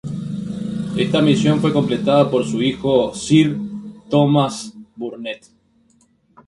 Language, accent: Spanish, Rioplatense: Argentina, Uruguay, este de Bolivia, Paraguay